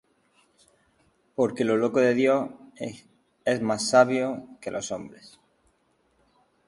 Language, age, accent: Spanish, 30-39, España: Sur peninsular (Andalucia, Extremadura, Murcia)